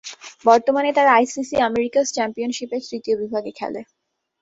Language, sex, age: Bengali, female, 19-29